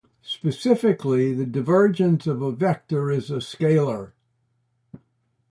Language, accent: English, United States English